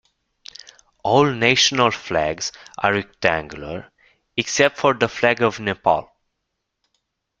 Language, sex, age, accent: English, male, 19-29, United States English